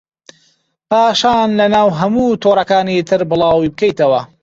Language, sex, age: Central Kurdish, male, 19-29